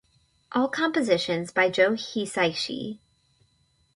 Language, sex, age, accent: English, female, under 19, United States English